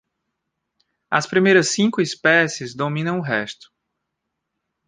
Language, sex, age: Portuguese, male, 19-29